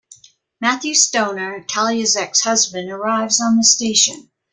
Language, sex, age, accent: English, female, 70-79, United States English